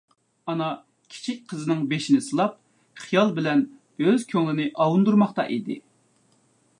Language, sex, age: Uyghur, male, 30-39